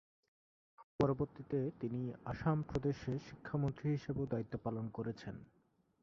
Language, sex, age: Bengali, male, 19-29